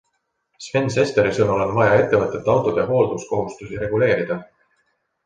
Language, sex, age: Estonian, male, 40-49